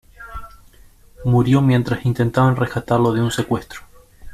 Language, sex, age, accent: Spanish, male, 19-29, Rioplatense: Argentina, Uruguay, este de Bolivia, Paraguay